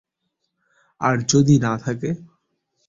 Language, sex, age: Bengali, male, 19-29